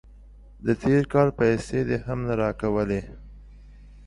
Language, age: Pashto, 40-49